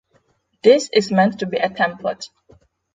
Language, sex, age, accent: English, female, 19-29, Slavic; polish